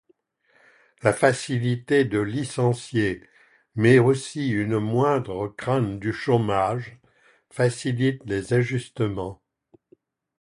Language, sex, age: French, male, 70-79